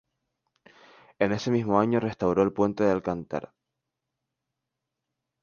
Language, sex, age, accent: Spanish, male, 19-29, España: Islas Canarias